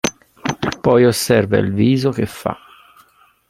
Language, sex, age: Italian, male, 40-49